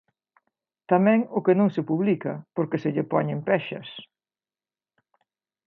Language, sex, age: Galician, female, 60-69